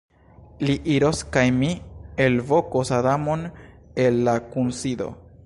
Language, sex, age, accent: Esperanto, male, 19-29, Internacia